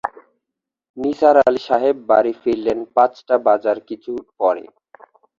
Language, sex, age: Bengali, male, 40-49